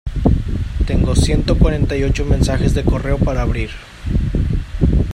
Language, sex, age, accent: Spanish, male, 19-29, México